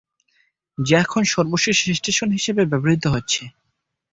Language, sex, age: Bengali, male, 19-29